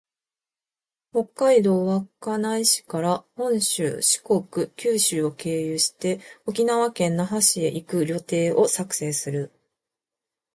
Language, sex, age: Japanese, female, 40-49